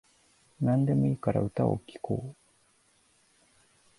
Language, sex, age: Japanese, male, 19-29